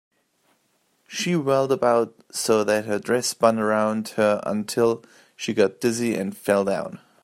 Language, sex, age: English, male, 30-39